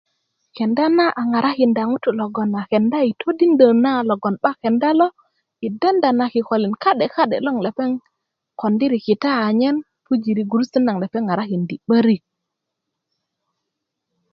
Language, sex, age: Kuku, female, 30-39